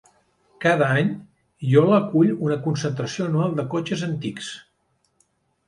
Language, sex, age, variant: Catalan, male, 50-59, Central